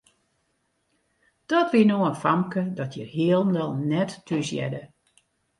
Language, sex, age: Western Frisian, female, 60-69